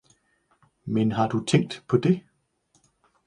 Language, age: Danish, 40-49